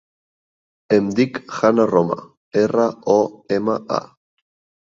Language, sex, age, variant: Catalan, male, 19-29, Nord-Occidental